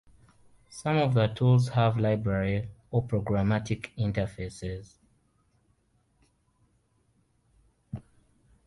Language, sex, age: English, male, 19-29